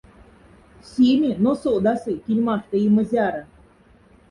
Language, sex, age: Moksha, female, 40-49